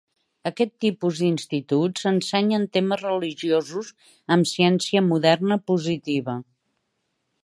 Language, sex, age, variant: Catalan, female, 60-69, Central